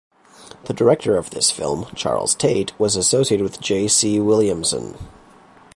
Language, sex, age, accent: English, male, 19-29, Canadian English